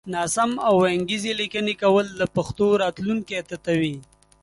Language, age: Pashto, 19-29